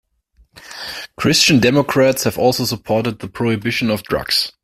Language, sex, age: English, male, 19-29